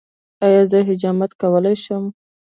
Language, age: Pashto, 19-29